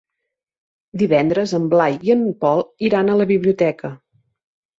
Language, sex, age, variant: Catalan, female, 30-39, Central